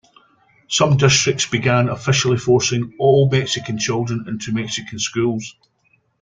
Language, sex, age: English, male, 50-59